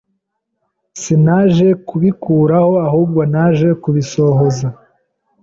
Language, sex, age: Kinyarwanda, male, 19-29